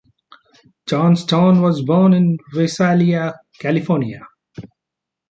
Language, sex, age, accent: English, male, 30-39, India and South Asia (India, Pakistan, Sri Lanka)